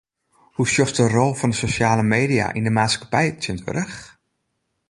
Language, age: Western Frisian, 40-49